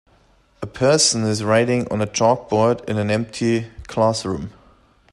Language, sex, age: English, male, 30-39